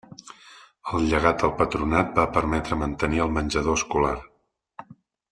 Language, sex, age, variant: Catalan, male, 40-49, Central